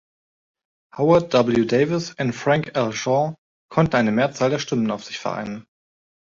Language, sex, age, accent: German, male, 19-29, Deutschland Deutsch